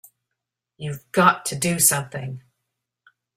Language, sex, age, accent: English, male, 50-59, United States English